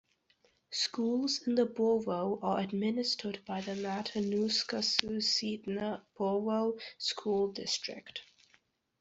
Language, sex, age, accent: English, female, under 19, Canadian English